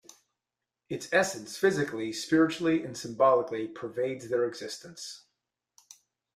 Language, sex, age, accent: English, male, 40-49, United States English